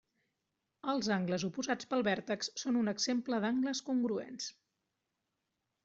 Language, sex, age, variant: Catalan, female, 40-49, Central